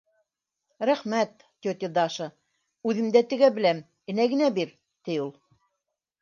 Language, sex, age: Bashkir, female, 60-69